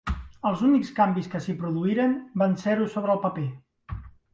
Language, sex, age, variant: Catalan, male, 40-49, Central